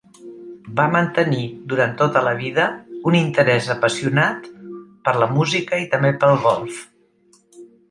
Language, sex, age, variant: Catalan, female, 60-69, Central